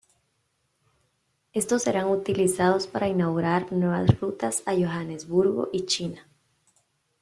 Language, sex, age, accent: Spanish, female, 30-39, América central